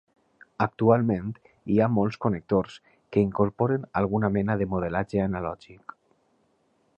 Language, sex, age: Catalan, male, 30-39